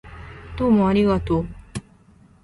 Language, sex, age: Japanese, female, 19-29